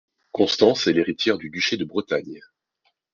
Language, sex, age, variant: French, male, 19-29, Français de métropole